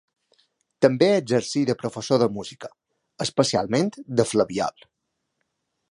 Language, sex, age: Catalan, male, 30-39